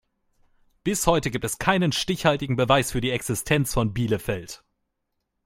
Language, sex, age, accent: German, male, 19-29, Deutschland Deutsch